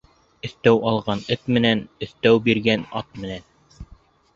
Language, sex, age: Bashkir, male, 19-29